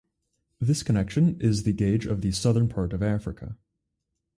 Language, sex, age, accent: English, male, 19-29, United States English